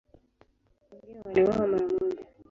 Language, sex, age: Swahili, female, 19-29